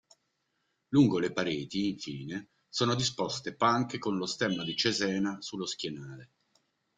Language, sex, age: Italian, male, 50-59